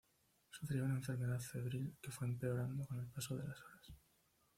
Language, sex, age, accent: Spanish, male, 19-29, España: Norte peninsular (Asturias, Castilla y León, Cantabria, País Vasco, Navarra, Aragón, La Rioja, Guadalajara, Cuenca)